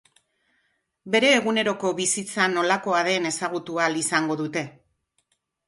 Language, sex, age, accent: Basque, female, 60-69, Mendebalekoa (Araba, Bizkaia, Gipuzkoako mendebaleko herri batzuk)